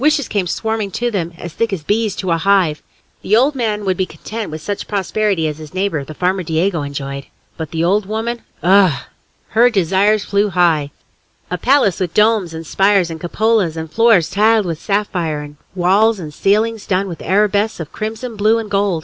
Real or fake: real